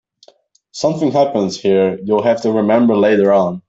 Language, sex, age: English, male, under 19